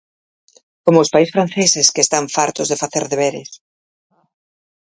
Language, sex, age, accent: Galician, female, 50-59, Normativo (estándar)